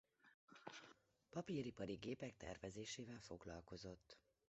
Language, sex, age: Hungarian, female, 40-49